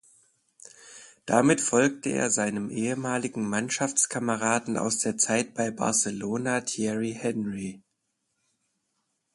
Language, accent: German, Deutschland Deutsch